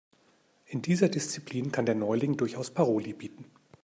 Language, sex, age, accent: German, male, 50-59, Deutschland Deutsch